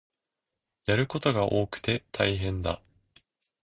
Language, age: Japanese, under 19